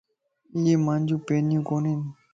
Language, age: Lasi, 19-29